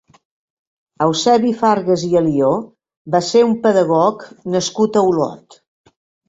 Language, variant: Catalan, Septentrional